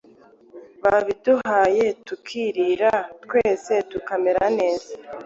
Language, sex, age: Kinyarwanda, female, 19-29